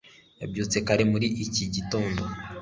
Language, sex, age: Kinyarwanda, male, 19-29